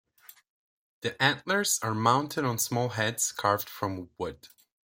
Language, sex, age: English, male, 19-29